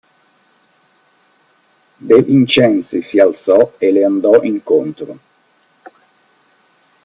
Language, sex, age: Italian, male, 40-49